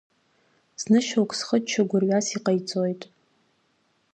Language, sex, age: Abkhazian, female, 19-29